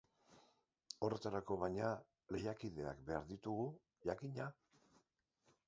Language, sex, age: Basque, male, 60-69